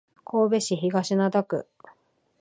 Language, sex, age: Japanese, female, 40-49